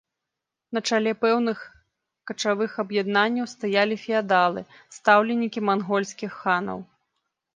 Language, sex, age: Belarusian, female, 19-29